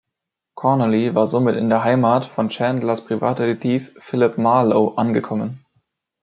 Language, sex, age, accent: German, male, under 19, Deutschland Deutsch